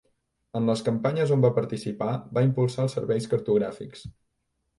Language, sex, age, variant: Catalan, male, 19-29, Central